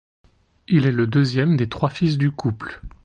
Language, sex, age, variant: French, male, 30-39, Français de métropole